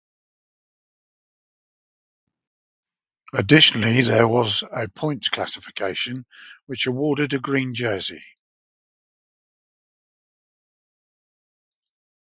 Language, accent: English, England English